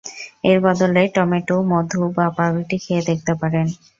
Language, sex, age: Bengali, female, 19-29